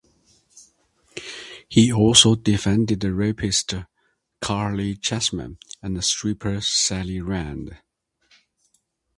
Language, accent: English, Singaporean English